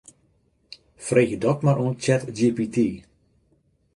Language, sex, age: Western Frisian, male, 50-59